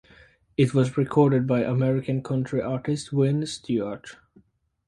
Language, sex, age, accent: English, male, under 19, United States English